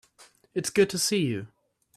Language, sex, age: English, male, under 19